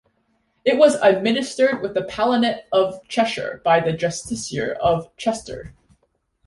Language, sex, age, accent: English, female, 19-29, Canadian English